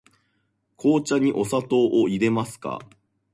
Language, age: Japanese, 30-39